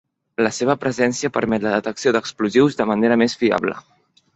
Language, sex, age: Catalan, male, under 19